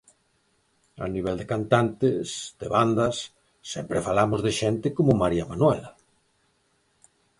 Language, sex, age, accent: Galician, male, 50-59, Oriental (común en zona oriental)